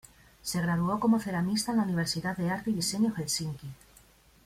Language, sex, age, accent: Spanish, female, 40-49, España: Norte peninsular (Asturias, Castilla y León, Cantabria, País Vasco, Navarra, Aragón, La Rioja, Guadalajara, Cuenca)